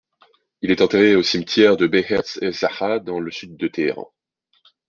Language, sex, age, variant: French, male, 19-29, Français de métropole